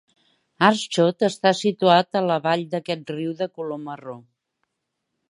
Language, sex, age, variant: Catalan, female, 60-69, Central